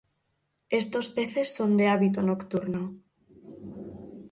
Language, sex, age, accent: Spanish, female, 19-29, España: Norte peninsular (Asturias, Castilla y León, Cantabria, País Vasco, Navarra, Aragón, La Rioja, Guadalajara, Cuenca)